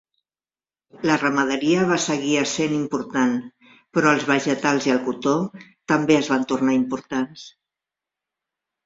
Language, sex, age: Catalan, female, 60-69